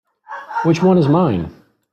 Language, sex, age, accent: English, male, 50-59, United States English